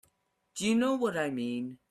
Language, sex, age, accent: English, male, under 19, United States English